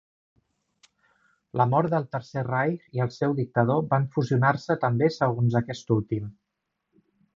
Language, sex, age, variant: Catalan, male, 40-49, Central